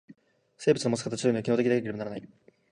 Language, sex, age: Japanese, male, 19-29